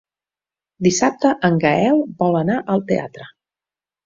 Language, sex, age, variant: Catalan, female, 50-59, Central